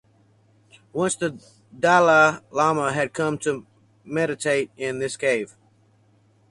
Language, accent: English, United States English